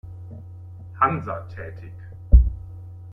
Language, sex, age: German, male, 50-59